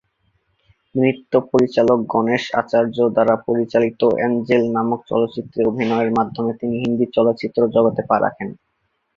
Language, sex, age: Bengali, male, 19-29